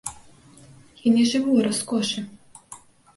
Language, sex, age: Belarusian, female, 19-29